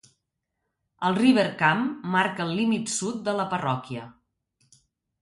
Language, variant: Catalan, Central